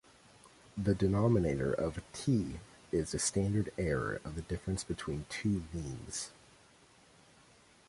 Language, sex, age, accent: English, male, 19-29, United States English